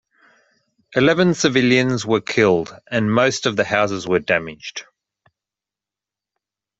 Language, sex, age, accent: English, male, 40-49, Australian English